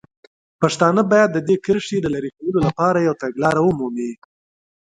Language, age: Pashto, 19-29